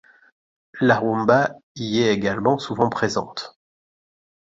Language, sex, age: French, male, 50-59